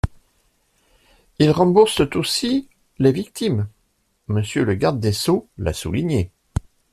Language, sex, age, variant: French, male, 50-59, Français de métropole